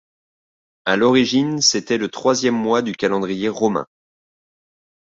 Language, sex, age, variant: French, male, 30-39, Français de métropole